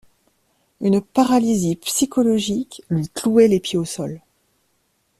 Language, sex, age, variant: French, female, 40-49, Français de métropole